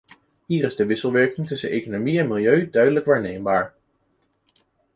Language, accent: Dutch, Nederlands Nederlands